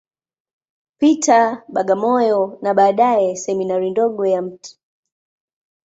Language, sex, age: Swahili, female, 19-29